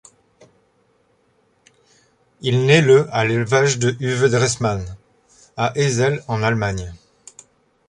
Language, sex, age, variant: French, male, 30-39, Français de métropole